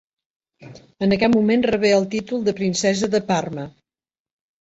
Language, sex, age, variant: Catalan, female, 70-79, Central